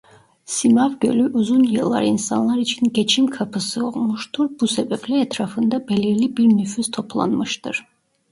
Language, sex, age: Turkish, female, 30-39